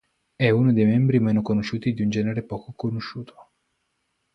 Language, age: Italian, 19-29